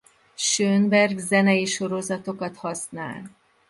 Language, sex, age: Hungarian, female, 50-59